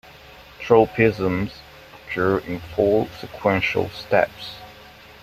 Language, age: English, 19-29